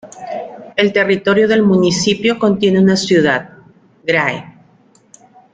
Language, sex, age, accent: Spanish, female, 30-39, México